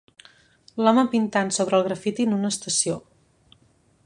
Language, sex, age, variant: Catalan, female, 19-29, Central